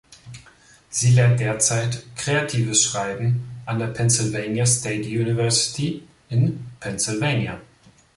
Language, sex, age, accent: German, male, 30-39, Deutschland Deutsch